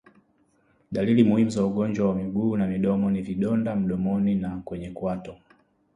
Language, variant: Swahili, Kiswahili Sanifu (EA)